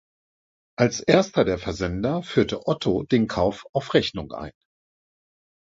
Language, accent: German, Deutschland Deutsch